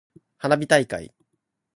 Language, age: Japanese, under 19